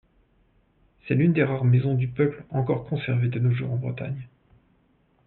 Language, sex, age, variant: French, male, 40-49, Français de métropole